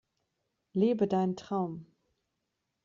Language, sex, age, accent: German, female, 30-39, Deutschland Deutsch